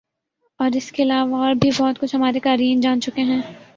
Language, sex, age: Urdu, male, 19-29